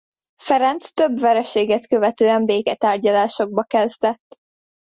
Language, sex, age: Hungarian, female, under 19